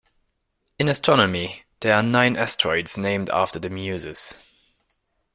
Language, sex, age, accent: English, male, 19-29, England English